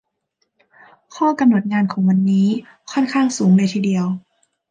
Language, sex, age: Thai, female, 19-29